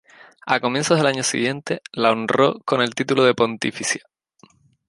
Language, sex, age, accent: Spanish, male, 19-29, España: Islas Canarias